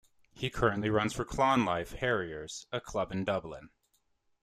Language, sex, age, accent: English, male, 19-29, Canadian English